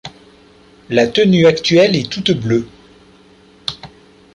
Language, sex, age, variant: French, male, 40-49, Français de métropole